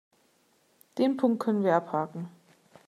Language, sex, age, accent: German, female, 30-39, Deutschland Deutsch